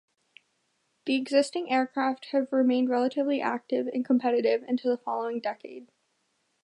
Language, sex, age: English, female, 19-29